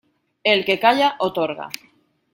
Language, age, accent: Spanish, 30-39, España: Norte peninsular (Asturias, Castilla y León, Cantabria, País Vasco, Navarra, Aragón, La Rioja, Guadalajara, Cuenca)